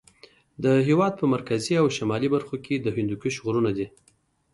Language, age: Pashto, 30-39